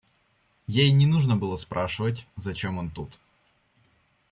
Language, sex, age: Russian, male, under 19